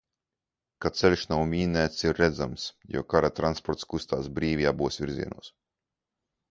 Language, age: Latvian, 19-29